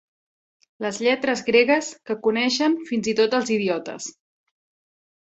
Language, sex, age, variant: Catalan, female, 30-39, Central